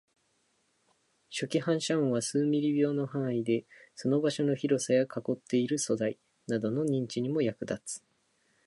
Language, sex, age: Japanese, male, under 19